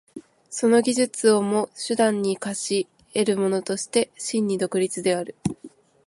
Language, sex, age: Japanese, female, 19-29